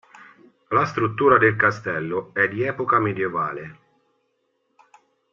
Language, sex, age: Italian, male, 40-49